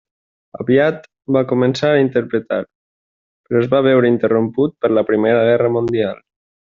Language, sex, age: Catalan, male, 19-29